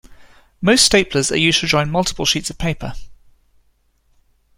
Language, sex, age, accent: English, male, 30-39, England English